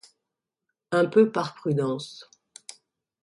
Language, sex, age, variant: French, female, 50-59, Français de métropole